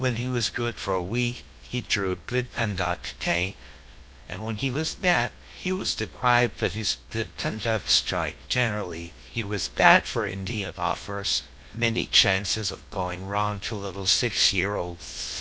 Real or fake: fake